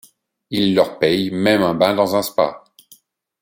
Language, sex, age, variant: French, male, 40-49, Français de métropole